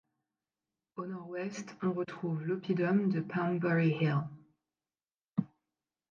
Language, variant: French, Français de métropole